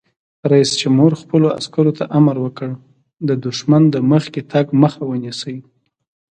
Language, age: Pashto, 19-29